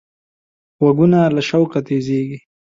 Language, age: Pashto, 19-29